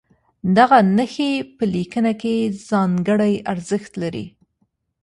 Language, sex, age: Pashto, female, 40-49